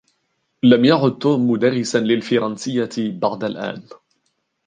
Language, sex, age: Arabic, male, 19-29